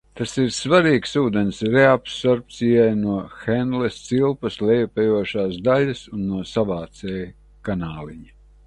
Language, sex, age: Latvian, male, 60-69